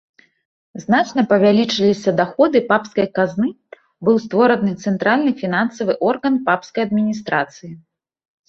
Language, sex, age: Belarusian, female, 30-39